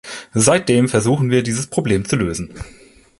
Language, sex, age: German, male, 30-39